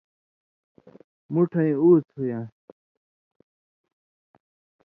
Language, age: Indus Kohistani, 19-29